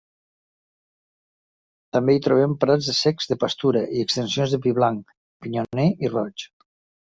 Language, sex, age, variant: Catalan, male, 50-59, Nord-Occidental